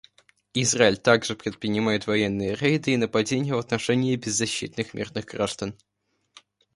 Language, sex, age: Russian, male, under 19